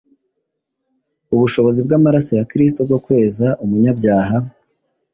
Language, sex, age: Kinyarwanda, male, 19-29